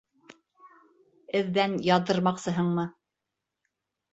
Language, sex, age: Bashkir, female, 40-49